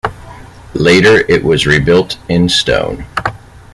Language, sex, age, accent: English, male, 30-39, United States English